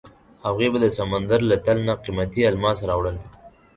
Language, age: Pashto, 19-29